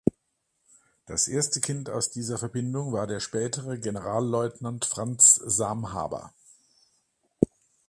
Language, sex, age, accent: German, male, 60-69, Deutschland Deutsch